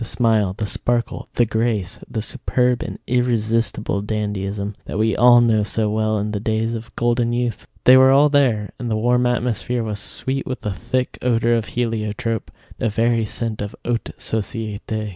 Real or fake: real